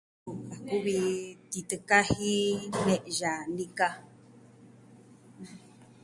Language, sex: Southwestern Tlaxiaco Mixtec, female